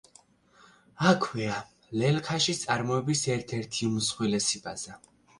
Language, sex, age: Georgian, male, 19-29